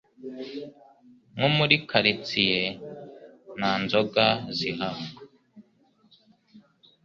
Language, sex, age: Kinyarwanda, male, 19-29